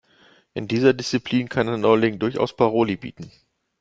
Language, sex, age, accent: German, male, 40-49, Deutschland Deutsch